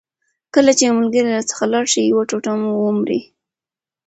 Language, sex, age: Pashto, female, 19-29